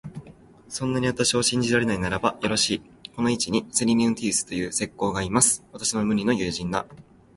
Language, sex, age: Japanese, male, under 19